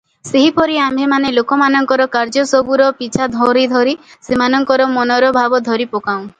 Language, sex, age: Odia, female, 19-29